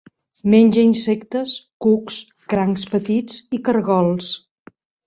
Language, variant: Catalan, Central